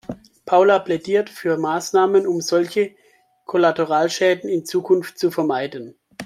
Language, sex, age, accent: German, male, 19-29, Deutschland Deutsch